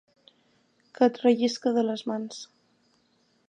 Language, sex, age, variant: Catalan, female, 19-29, Balear